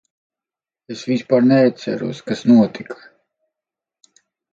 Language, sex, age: Latvian, male, 30-39